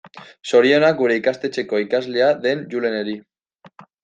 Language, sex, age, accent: Basque, male, 19-29, Mendebalekoa (Araba, Bizkaia, Gipuzkoako mendebaleko herri batzuk)